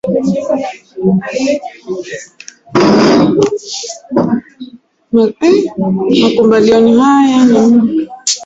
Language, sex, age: Swahili, female, 19-29